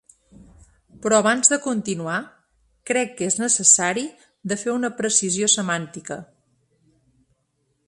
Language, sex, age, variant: Catalan, female, 40-49, Central